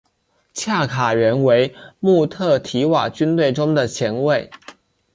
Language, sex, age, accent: Chinese, male, 19-29, 出生地：福建省